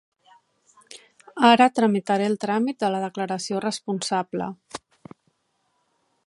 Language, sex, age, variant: Catalan, female, 40-49, Central